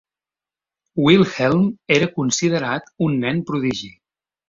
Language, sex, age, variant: Catalan, male, 30-39, Central